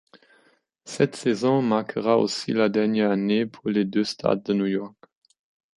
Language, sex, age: French, male, 30-39